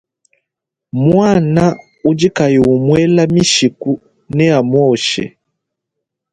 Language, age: Luba-Lulua, 19-29